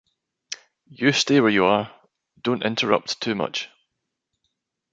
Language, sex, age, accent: English, male, 19-29, Scottish English